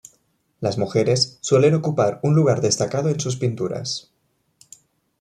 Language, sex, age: Spanish, male, 19-29